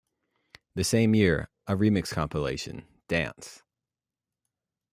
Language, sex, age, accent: English, male, 19-29, United States English